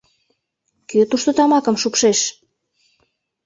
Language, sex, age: Mari, female, 19-29